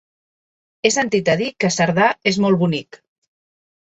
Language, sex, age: Catalan, female, 40-49